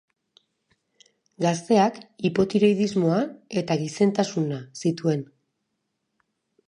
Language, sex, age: Basque, female, 40-49